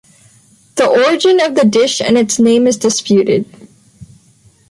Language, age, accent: English, 19-29, United States English